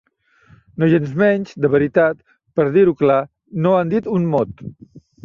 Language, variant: Catalan, Central